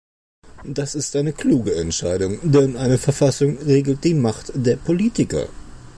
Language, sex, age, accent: German, male, 40-49, Deutschland Deutsch